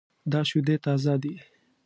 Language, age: Pashto, 30-39